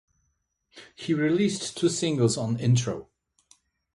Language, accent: English, United States English; Australian English